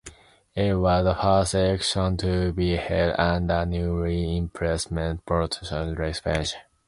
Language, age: English, 19-29